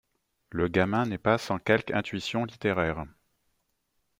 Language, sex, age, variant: French, male, 40-49, Français de métropole